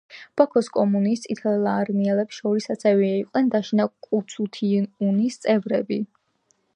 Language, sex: Georgian, female